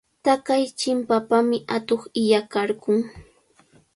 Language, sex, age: Cajatambo North Lima Quechua, female, 19-29